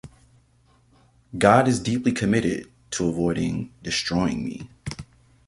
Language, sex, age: English, male, 30-39